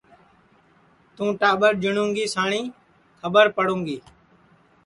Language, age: Sansi, 19-29